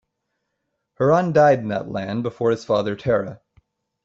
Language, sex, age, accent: English, male, 19-29, United States English